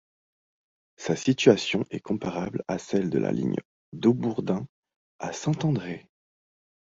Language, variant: French, Français de métropole